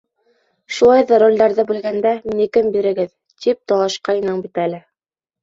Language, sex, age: Bashkir, female, 19-29